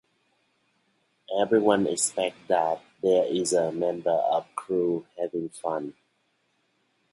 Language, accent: English, Australian English